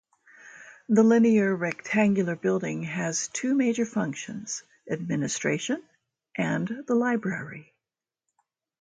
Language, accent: English, United States English